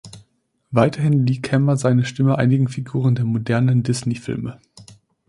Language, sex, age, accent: German, male, 19-29, Deutschland Deutsch